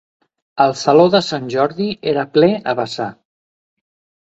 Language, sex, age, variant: Catalan, male, 60-69, Central